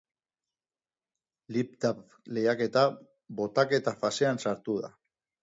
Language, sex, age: Basque, male, 40-49